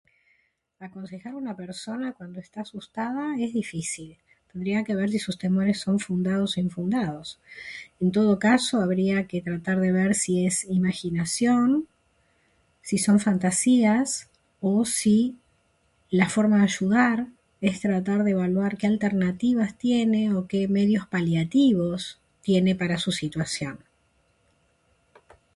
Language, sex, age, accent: Spanish, female, 60-69, Rioplatense: Argentina, Uruguay, este de Bolivia, Paraguay